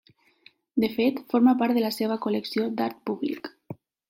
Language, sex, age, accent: Catalan, female, 19-29, valencià